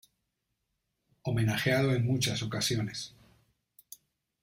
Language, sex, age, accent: Spanish, male, 40-49, España: Centro-Sur peninsular (Madrid, Toledo, Castilla-La Mancha)